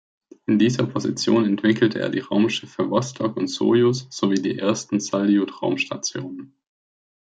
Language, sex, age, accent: German, male, 19-29, Deutschland Deutsch